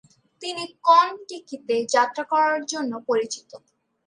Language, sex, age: Bengali, female, under 19